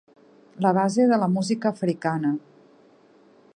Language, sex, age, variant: Catalan, female, 40-49, Central